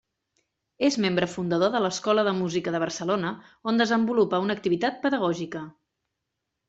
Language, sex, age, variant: Catalan, female, 40-49, Central